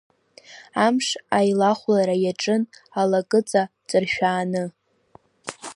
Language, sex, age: Abkhazian, female, under 19